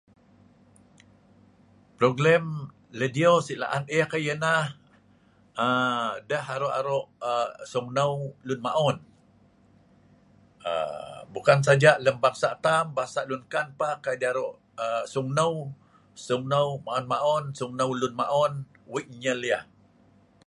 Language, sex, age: Sa'ban, male, 60-69